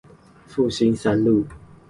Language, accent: Chinese, 出生地：新北市